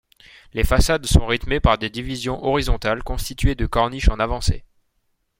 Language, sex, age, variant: French, male, 19-29, Français de métropole